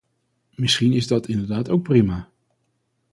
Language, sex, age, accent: Dutch, male, 40-49, Nederlands Nederlands